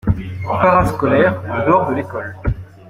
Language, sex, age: French, male, 19-29